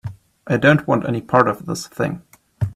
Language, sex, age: English, male, 19-29